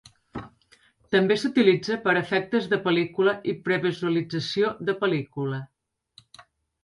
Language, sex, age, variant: Catalan, female, 40-49, Septentrional